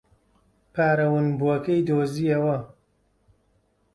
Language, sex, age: Central Kurdish, male, 40-49